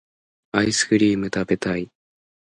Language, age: Japanese, 19-29